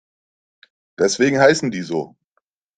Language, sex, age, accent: German, male, 19-29, Deutschland Deutsch